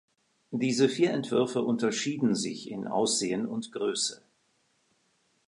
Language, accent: German, Schweizerdeutsch